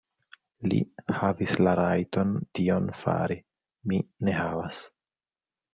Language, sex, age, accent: Esperanto, male, 30-39, Internacia